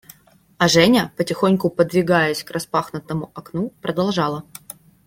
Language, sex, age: Russian, female, 19-29